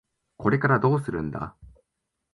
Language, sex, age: Japanese, male, 19-29